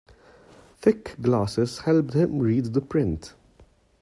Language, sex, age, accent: English, male, 30-39, England English